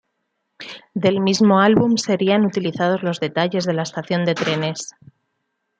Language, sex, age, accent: Spanish, female, 30-39, España: Centro-Sur peninsular (Madrid, Toledo, Castilla-La Mancha)